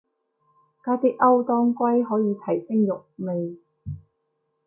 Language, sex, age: Cantonese, female, 19-29